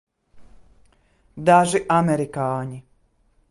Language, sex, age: Latvian, female, 50-59